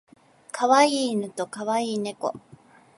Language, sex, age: Japanese, female, 30-39